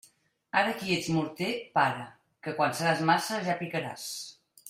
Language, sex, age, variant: Catalan, female, 50-59, Central